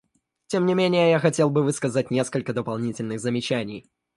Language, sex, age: Russian, male, 19-29